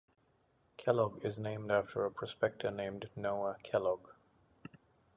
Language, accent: English, Australian English; England English; India and South Asia (India, Pakistan, Sri Lanka)